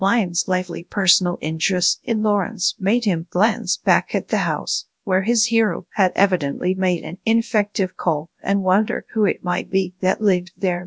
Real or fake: fake